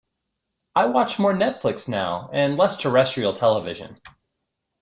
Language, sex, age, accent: English, male, 30-39, United States English